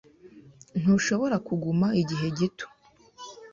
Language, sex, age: Kinyarwanda, female, 19-29